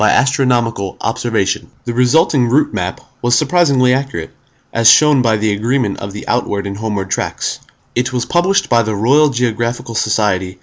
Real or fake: real